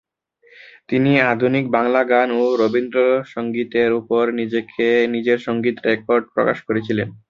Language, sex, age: Bengali, male, 19-29